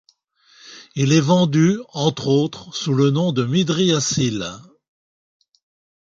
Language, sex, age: French, male, 60-69